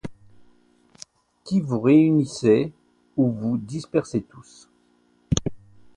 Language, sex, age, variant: French, male, 50-59, Français de métropole